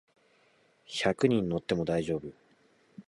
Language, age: Japanese, 19-29